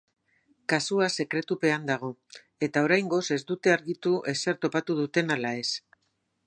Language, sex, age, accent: Basque, female, 60-69, Mendebalekoa (Araba, Bizkaia, Gipuzkoako mendebaleko herri batzuk)